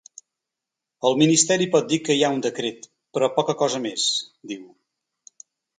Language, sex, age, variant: Catalan, male, 60-69, Central